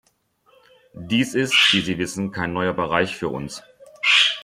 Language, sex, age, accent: German, male, 40-49, Deutschland Deutsch